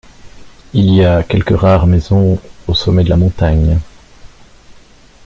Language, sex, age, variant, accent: French, male, 50-59, Français d'Europe, Français de Belgique